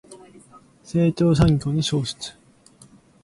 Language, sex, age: Japanese, male, 19-29